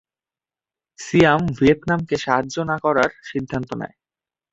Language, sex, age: Bengali, male, under 19